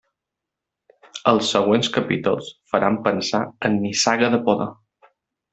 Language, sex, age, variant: Catalan, male, 30-39, Balear